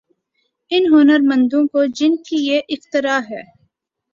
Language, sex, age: Urdu, female, 19-29